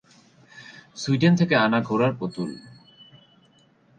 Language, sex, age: Bengali, male, 19-29